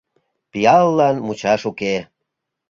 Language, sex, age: Mari, male, 40-49